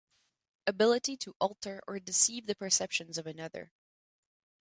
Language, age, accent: English, 19-29, United States English